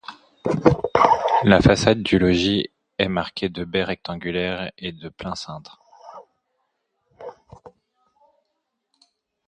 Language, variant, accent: French, Français d'Europe, Français de l'ouest de la France